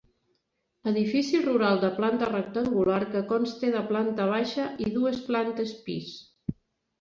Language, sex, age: Catalan, female, 40-49